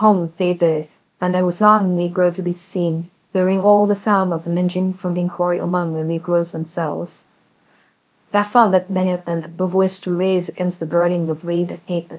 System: TTS, VITS